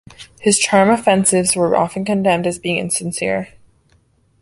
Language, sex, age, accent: English, female, under 19, United States English